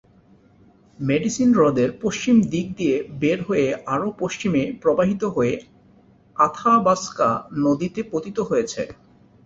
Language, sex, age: Bengali, male, 30-39